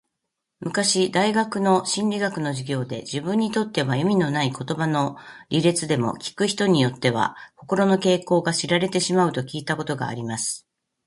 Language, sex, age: Japanese, female, 60-69